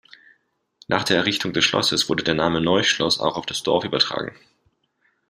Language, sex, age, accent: German, male, 19-29, Deutschland Deutsch